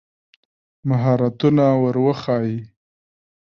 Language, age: Pashto, 19-29